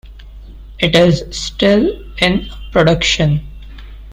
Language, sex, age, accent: English, male, 19-29, India and South Asia (India, Pakistan, Sri Lanka)